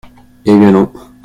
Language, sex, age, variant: French, male, 19-29, Français de métropole